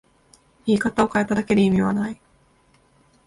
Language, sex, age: Japanese, female, 19-29